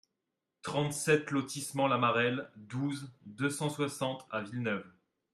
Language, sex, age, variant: French, male, 30-39, Français de métropole